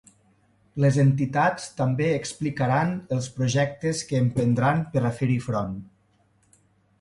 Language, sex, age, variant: Catalan, male, 30-39, Nord-Occidental